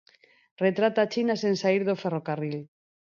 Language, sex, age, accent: Galician, female, 40-49, Normativo (estándar)